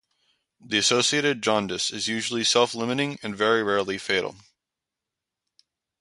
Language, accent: English, United States English